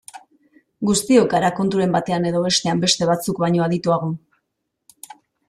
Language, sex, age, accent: Basque, female, 40-49, Mendebalekoa (Araba, Bizkaia, Gipuzkoako mendebaleko herri batzuk)